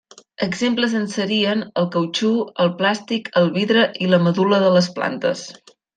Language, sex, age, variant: Catalan, female, 19-29, Central